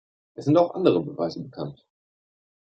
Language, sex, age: German, male, 19-29